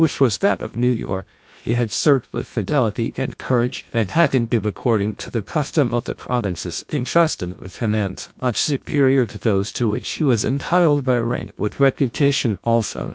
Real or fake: fake